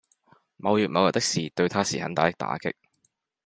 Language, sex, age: Cantonese, male, 19-29